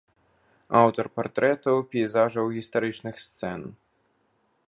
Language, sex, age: Belarusian, male, under 19